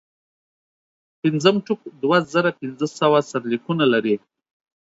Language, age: Pashto, 30-39